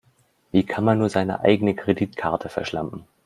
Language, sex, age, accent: German, male, 30-39, Deutschland Deutsch